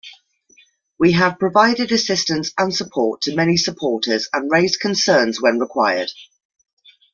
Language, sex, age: English, female, 30-39